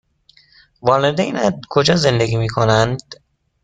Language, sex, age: Persian, male, 19-29